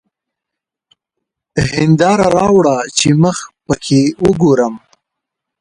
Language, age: Pashto, 30-39